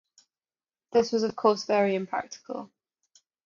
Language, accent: English, England English